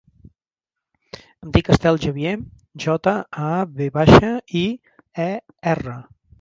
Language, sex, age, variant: Catalan, male, 50-59, Central